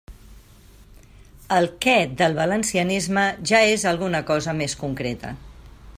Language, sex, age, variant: Catalan, female, 50-59, Central